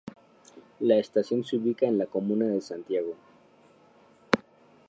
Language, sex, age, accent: Spanish, male, 19-29, México